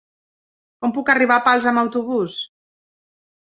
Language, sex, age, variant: Catalan, female, 40-49, Central